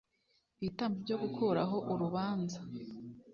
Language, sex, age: Kinyarwanda, female, 19-29